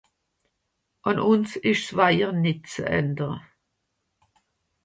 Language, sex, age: Swiss German, female, 60-69